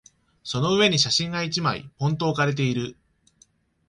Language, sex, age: Japanese, male, 19-29